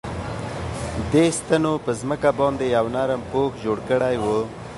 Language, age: Pashto, 19-29